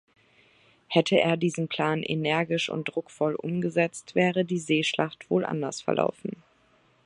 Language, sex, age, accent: German, female, 30-39, Deutschland Deutsch